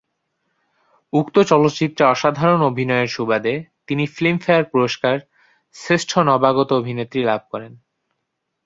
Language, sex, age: Bengali, male, 19-29